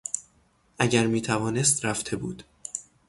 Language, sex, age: Persian, male, 19-29